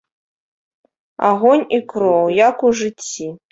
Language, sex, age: Belarusian, female, 19-29